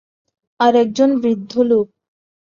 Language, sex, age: Bengali, female, 19-29